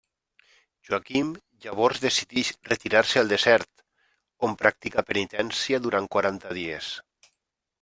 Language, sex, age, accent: Catalan, male, 40-49, valencià